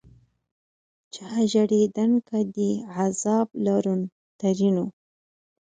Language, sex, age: Pashto, female, 30-39